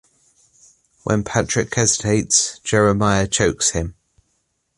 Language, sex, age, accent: English, male, 30-39, England English